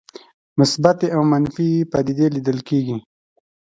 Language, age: Pashto, 30-39